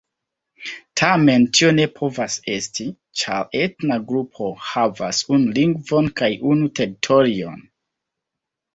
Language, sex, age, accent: Esperanto, male, 30-39, Internacia